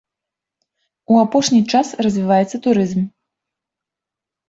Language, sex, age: Belarusian, female, 30-39